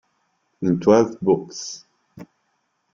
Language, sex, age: Italian, male, 40-49